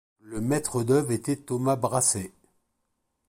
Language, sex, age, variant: French, male, 50-59, Français de métropole